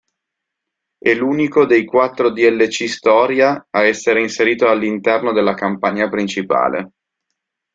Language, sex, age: Italian, male, 30-39